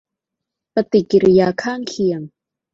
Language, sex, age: Thai, female, 30-39